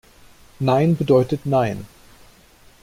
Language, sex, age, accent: German, male, 40-49, Deutschland Deutsch